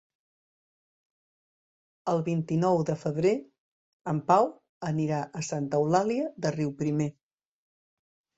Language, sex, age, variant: Catalan, female, 50-59, Central